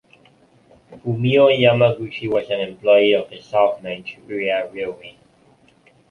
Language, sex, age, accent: English, male, 30-39, Malaysian English